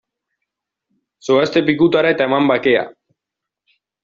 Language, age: Basque, 19-29